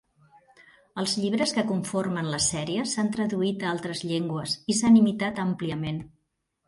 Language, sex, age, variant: Catalan, male, 60-69, Central